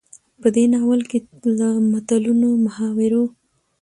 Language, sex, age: Pashto, female, 19-29